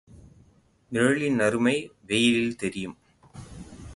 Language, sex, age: Tamil, male, 40-49